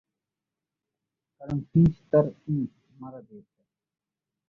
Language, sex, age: Bengali, male, 19-29